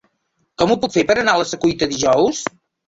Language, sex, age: Catalan, female, 60-69